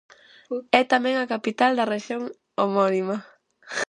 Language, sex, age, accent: Galician, female, under 19, Central (gheada)